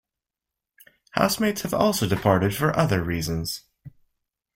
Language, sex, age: English, male, 19-29